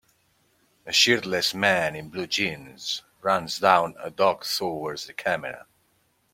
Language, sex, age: English, male, 30-39